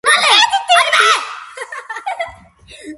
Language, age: Georgian, under 19